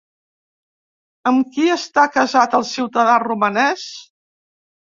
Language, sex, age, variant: Catalan, female, 70-79, Central